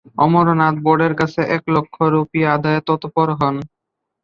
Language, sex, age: Bengali, male, under 19